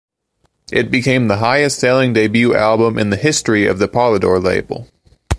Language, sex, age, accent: English, male, 19-29, United States English